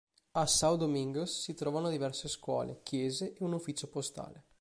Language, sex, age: Italian, male, 19-29